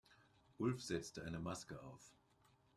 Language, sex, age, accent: German, male, 60-69, Deutschland Deutsch